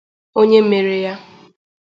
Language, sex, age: Igbo, female, under 19